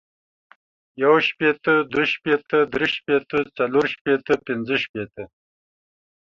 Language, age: Pashto, 40-49